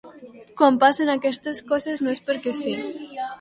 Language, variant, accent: Catalan, Nord-Occidental, aprenent (recent, des del castellà)